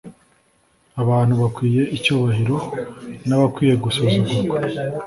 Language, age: Kinyarwanda, 19-29